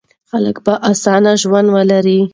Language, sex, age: Pashto, female, 19-29